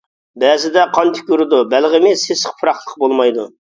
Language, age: Uyghur, 40-49